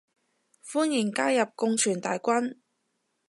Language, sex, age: Cantonese, female, 30-39